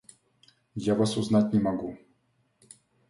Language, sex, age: Russian, male, 40-49